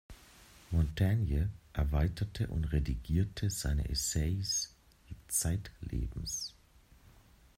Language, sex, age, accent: German, male, 19-29, Deutschland Deutsch